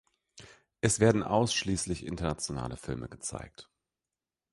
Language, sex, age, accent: German, male, 30-39, Deutschland Deutsch